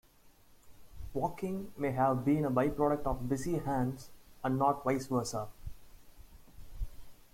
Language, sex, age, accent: English, male, 19-29, India and South Asia (India, Pakistan, Sri Lanka)